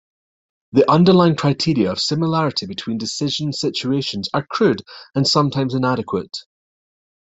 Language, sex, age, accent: English, male, 40-49, Scottish English